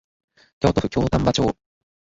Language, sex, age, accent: Japanese, male, under 19, 標準語